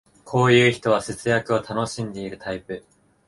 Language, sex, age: Japanese, male, 19-29